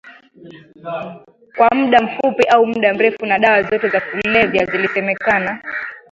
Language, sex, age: Swahili, female, 19-29